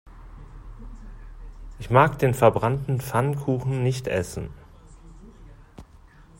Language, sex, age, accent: German, male, 30-39, Deutschland Deutsch